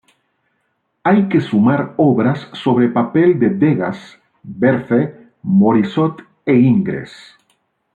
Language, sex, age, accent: Spanish, male, 50-59, América central